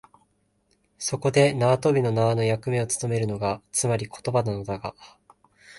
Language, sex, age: Japanese, male, 19-29